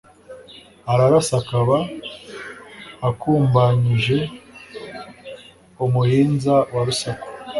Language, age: Kinyarwanda, 19-29